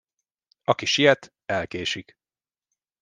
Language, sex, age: Hungarian, male, 30-39